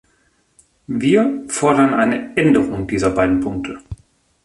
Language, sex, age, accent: German, male, 30-39, Deutschland Deutsch